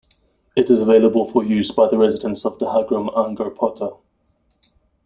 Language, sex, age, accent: English, male, 30-39, Southern African (South Africa, Zimbabwe, Namibia)